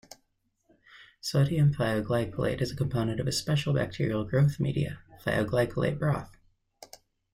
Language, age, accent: English, 19-29, United States English